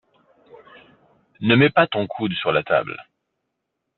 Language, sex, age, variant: French, male, 40-49, Français de métropole